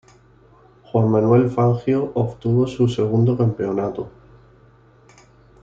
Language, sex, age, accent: Spanish, male, 30-39, España: Sur peninsular (Andalucia, Extremadura, Murcia)